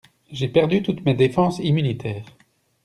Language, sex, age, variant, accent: French, male, 30-39, Français d'Europe, Français de Belgique